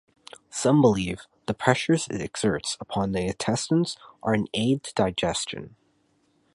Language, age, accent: English, 19-29, United States English